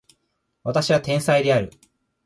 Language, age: Japanese, 19-29